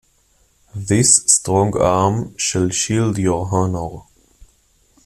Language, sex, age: English, male, 19-29